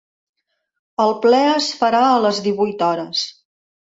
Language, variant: Catalan, Central